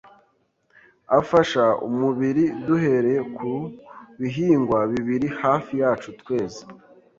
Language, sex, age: Kinyarwanda, male, 19-29